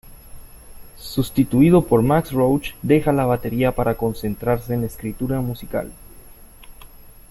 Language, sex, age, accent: Spanish, male, 19-29, América central